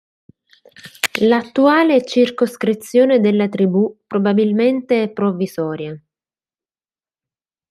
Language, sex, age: Italian, female, 19-29